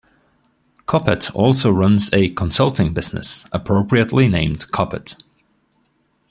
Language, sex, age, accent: English, male, 30-39, United States English